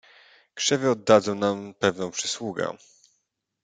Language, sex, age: Polish, male, 30-39